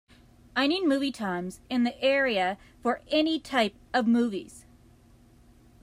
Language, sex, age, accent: English, female, 30-39, United States English